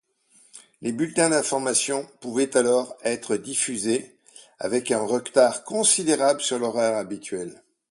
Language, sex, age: French, male, 60-69